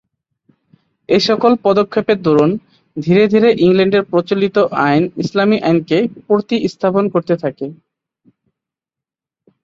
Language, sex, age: Bengali, male, 30-39